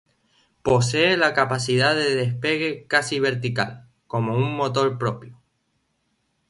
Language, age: Spanish, 19-29